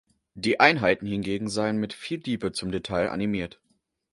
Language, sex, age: German, male, 19-29